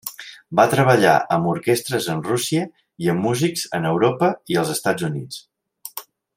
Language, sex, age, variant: Catalan, male, 40-49, Central